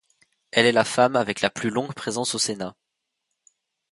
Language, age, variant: French, 19-29, Français de métropole